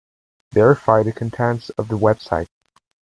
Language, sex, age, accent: English, male, under 19, Canadian English